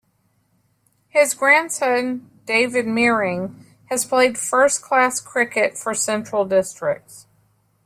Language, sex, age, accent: English, female, 50-59, United States English